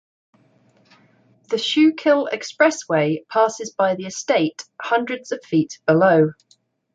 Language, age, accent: English, 30-39, England English